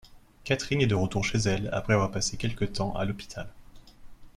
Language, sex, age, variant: French, male, 19-29, Français de métropole